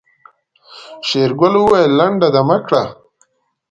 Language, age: Pashto, 19-29